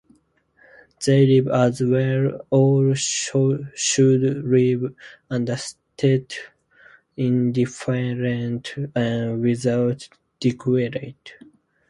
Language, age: English, 19-29